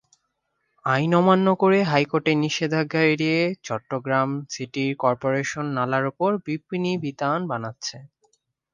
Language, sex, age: Bengali, male, 19-29